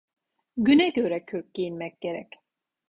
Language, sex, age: Turkish, female, 40-49